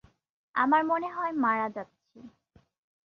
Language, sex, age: Bengali, female, 19-29